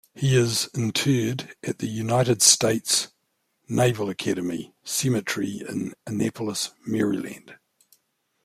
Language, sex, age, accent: English, male, 50-59, New Zealand English